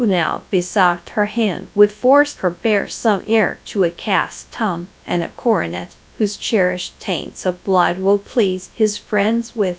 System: TTS, GradTTS